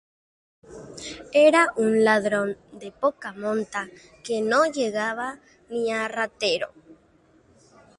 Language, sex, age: Spanish, female, under 19